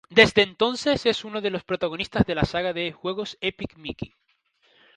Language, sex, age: Spanish, male, 19-29